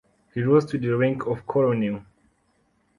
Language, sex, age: English, male, 19-29